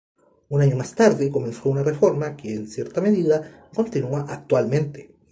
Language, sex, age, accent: Spanish, male, 19-29, Chileno: Chile, Cuyo